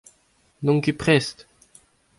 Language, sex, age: Breton, male, 19-29